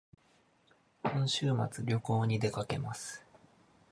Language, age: Japanese, 30-39